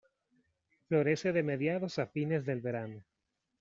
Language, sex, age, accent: Spanish, male, 30-39, América central